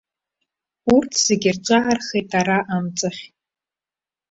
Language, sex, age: Abkhazian, female, 19-29